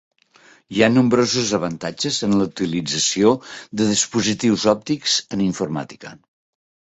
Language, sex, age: Catalan, male, 70-79